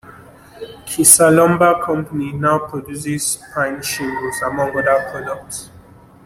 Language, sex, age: English, male, 19-29